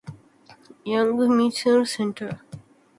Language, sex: English, female